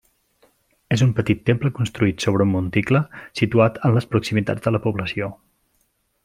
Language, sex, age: Catalan, male, 40-49